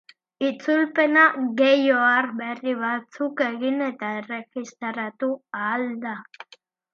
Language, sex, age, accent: Basque, male, under 19, Erdialdekoa edo Nafarra (Gipuzkoa, Nafarroa)